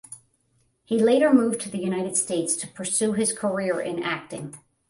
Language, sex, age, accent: English, female, 50-59, United States English